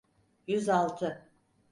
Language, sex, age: Turkish, female, 60-69